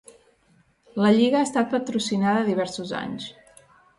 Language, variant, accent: Catalan, Central, central